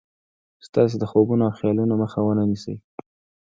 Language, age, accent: Pashto, 19-29, معیاري پښتو